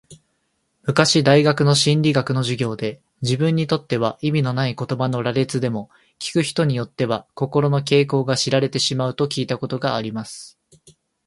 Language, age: Japanese, 19-29